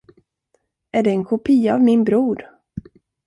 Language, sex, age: Swedish, female, 40-49